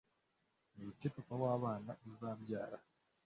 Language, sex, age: Kinyarwanda, male, 19-29